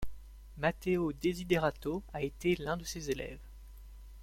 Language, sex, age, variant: French, male, 19-29, Français de métropole